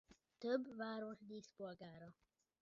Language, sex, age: Hungarian, female, 40-49